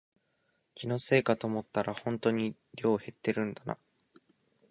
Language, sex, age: Japanese, male, 19-29